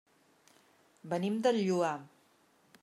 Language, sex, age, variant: Catalan, female, 50-59, Central